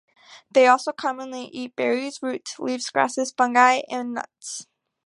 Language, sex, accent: English, female, United States English